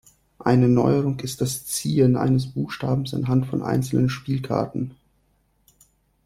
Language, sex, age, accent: German, male, 30-39, Russisch Deutsch